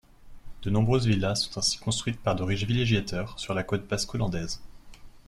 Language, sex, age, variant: French, male, 19-29, Français de métropole